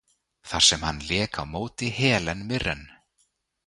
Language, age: Icelandic, 30-39